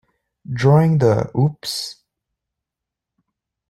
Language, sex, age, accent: English, male, 19-29, Canadian English